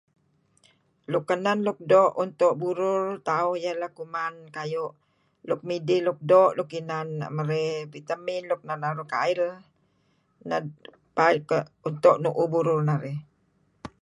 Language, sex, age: Kelabit, female, 60-69